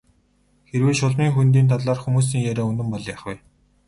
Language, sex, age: Mongolian, male, 19-29